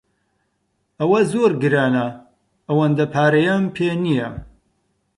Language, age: Central Kurdish, 30-39